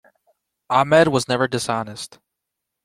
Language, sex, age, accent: English, male, 19-29, United States English